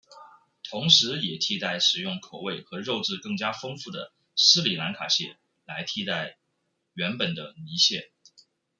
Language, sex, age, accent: Chinese, male, 19-29, 出生地：湖北省